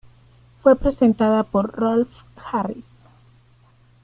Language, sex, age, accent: Spanish, female, 30-39, América central